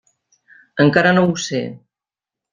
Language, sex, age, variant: Catalan, female, 50-59, Central